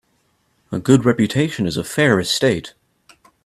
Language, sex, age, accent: English, male, 19-29, United States English